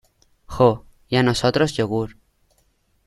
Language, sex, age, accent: Spanish, male, under 19, España: Sur peninsular (Andalucia, Extremadura, Murcia)